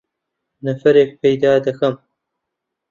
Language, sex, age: Central Kurdish, male, 19-29